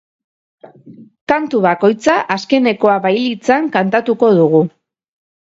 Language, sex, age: Basque, female, 30-39